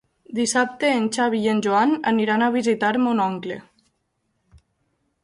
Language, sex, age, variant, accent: Catalan, female, 19-29, Valencià meridional, valencià